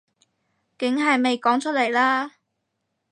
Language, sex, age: Cantonese, female, 19-29